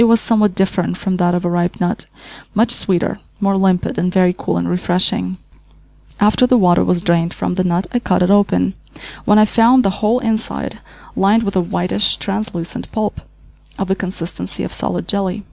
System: none